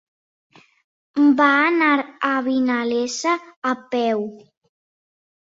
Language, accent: Catalan, valencià